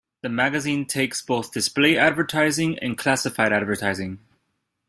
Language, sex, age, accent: English, male, 30-39, United States English